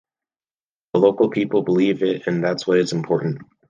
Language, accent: English, United States English